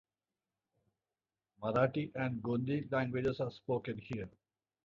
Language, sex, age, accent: English, male, 50-59, India and South Asia (India, Pakistan, Sri Lanka)